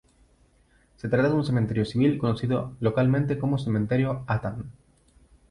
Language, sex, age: Spanish, male, 19-29